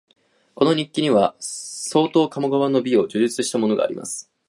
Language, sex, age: Japanese, male, 19-29